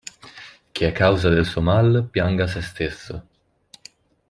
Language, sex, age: Italian, male, 30-39